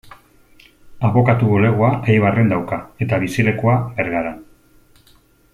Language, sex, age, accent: Basque, male, 40-49, Mendebalekoa (Araba, Bizkaia, Gipuzkoako mendebaleko herri batzuk)